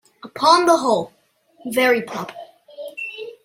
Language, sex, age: English, male, under 19